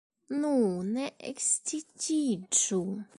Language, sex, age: Esperanto, female, 19-29